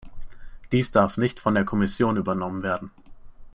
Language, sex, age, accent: German, male, under 19, Deutschland Deutsch